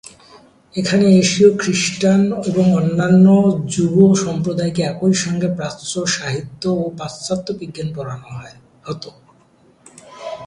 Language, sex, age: Bengali, male, 19-29